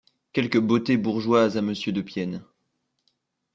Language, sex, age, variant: French, male, 19-29, Français de métropole